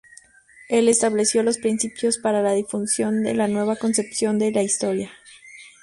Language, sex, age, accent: Spanish, female, under 19, México